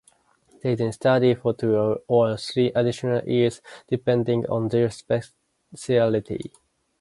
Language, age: English, 19-29